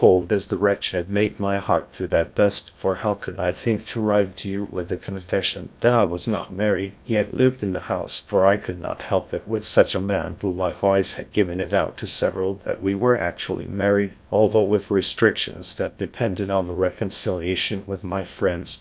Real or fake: fake